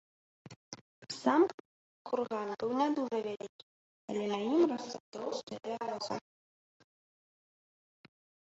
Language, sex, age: Belarusian, female, 30-39